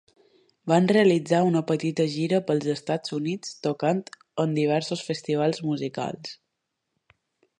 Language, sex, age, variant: Catalan, female, 19-29, Balear